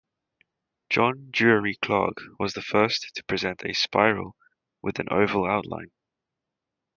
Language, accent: English, England English